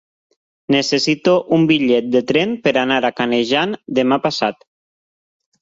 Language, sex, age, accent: Catalan, male, 30-39, valencià